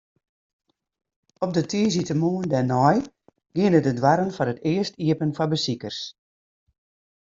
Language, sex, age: Western Frisian, female, 60-69